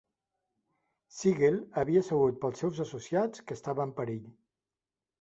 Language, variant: Catalan, Central